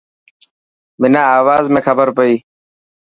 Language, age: Dhatki, 19-29